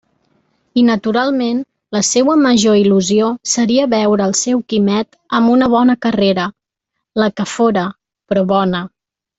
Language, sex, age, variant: Catalan, female, 40-49, Central